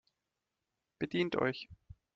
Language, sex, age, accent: German, male, 30-39, Deutschland Deutsch